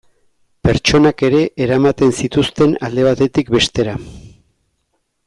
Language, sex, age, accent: Basque, male, 50-59, Erdialdekoa edo Nafarra (Gipuzkoa, Nafarroa)